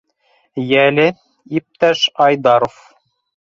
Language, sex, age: Bashkir, male, 30-39